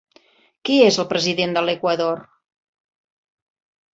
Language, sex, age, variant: Catalan, female, 50-59, Central